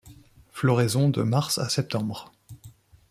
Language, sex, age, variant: French, male, 30-39, Français de métropole